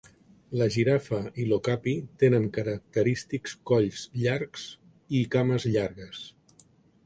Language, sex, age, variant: Catalan, male, 60-69, Central